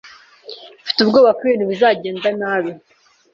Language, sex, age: Kinyarwanda, female, 19-29